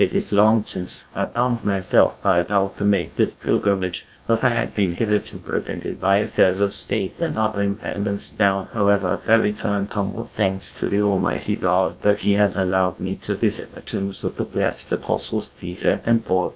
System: TTS, GlowTTS